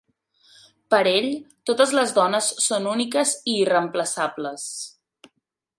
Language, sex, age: Catalan, female, 19-29